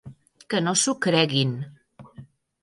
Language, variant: Catalan, Septentrional